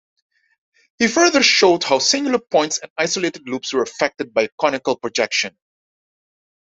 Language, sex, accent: English, male, England English